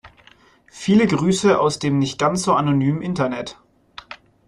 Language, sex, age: German, male, 19-29